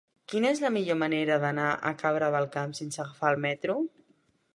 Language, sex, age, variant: Catalan, male, 19-29, Central